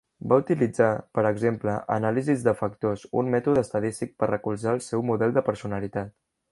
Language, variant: Catalan, Central